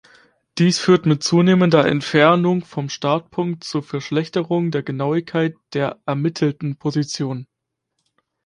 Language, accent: German, Deutschland Deutsch